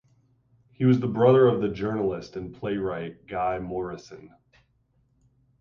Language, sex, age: English, male, 30-39